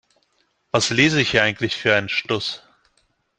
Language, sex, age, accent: German, male, 40-49, Deutschland Deutsch